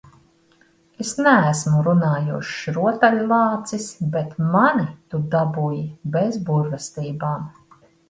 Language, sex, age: Latvian, female, 50-59